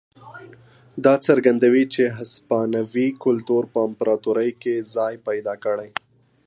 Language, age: Pashto, 19-29